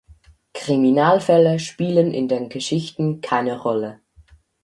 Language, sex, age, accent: German, male, under 19, Schweizerdeutsch